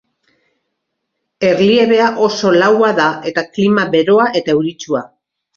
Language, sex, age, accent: Basque, female, 50-59, Mendebalekoa (Araba, Bizkaia, Gipuzkoako mendebaleko herri batzuk)